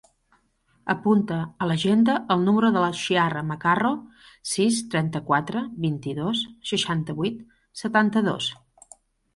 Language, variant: Catalan, Central